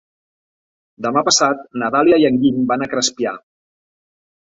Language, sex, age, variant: Catalan, male, 40-49, Central